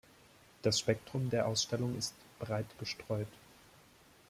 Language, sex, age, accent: German, male, 19-29, Deutschland Deutsch